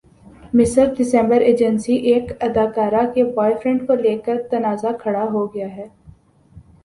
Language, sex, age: Urdu, female, 19-29